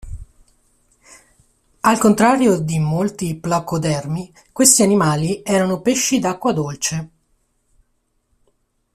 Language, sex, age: Italian, male, 30-39